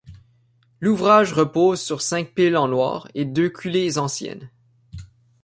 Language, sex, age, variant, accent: French, male, 19-29, Français d'Amérique du Nord, Français du Canada